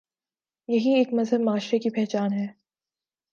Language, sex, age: Urdu, female, 19-29